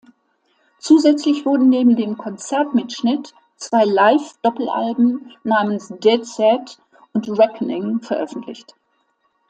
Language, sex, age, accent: German, female, 60-69, Deutschland Deutsch